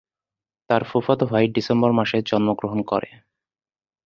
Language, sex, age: Bengali, male, 19-29